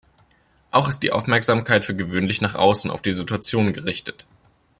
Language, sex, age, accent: German, male, 19-29, Deutschland Deutsch